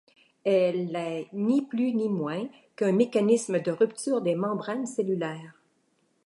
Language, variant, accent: French, Français d'Amérique du Nord, Français du Canada